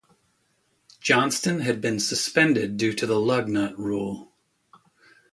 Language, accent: English, United States English